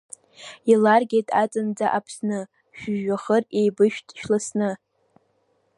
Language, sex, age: Abkhazian, female, under 19